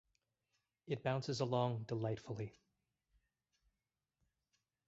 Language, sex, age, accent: English, male, 30-39, United States English